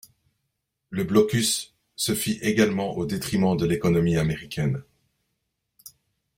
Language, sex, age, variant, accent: French, male, 40-49, Français d'Europe, Français de Belgique